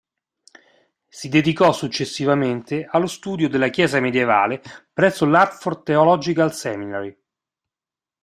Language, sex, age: Italian, male, 50-59